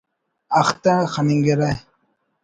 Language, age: Brahui, 30-39